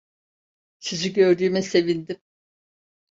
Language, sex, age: Turkish, female, 70-79